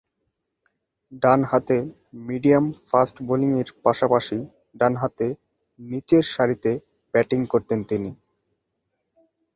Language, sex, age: Bengali, male, 19-29